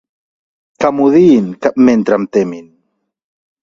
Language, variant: Catalan, Central